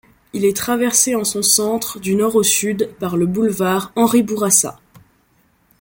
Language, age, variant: French, 19-29, Français de métropole